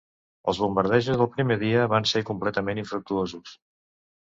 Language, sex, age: Catalan, male, 60-69